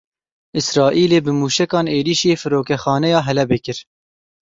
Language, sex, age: Kurdish, male, 19-29